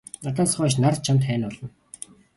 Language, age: Mongolian, 19-29